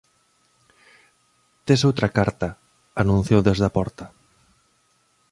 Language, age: Galician, 30-39